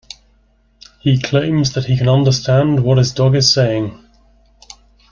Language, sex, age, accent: English, male, 30-39, England English